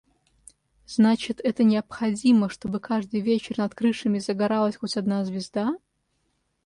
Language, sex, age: Russian, female, 30-39